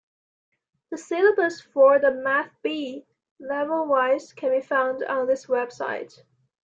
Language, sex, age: English, male, 19-29